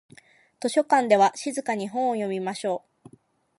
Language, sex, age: Japanese, female, under 19